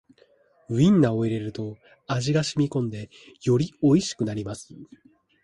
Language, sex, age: Japanese, male, 19-29